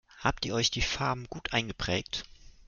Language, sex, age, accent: German, male, 19-29, Deutschland Deutsch